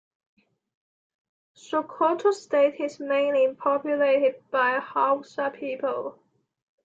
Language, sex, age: English, male, 19-29